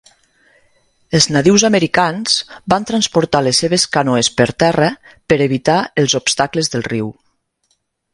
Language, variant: Catalan, Nord-Occidental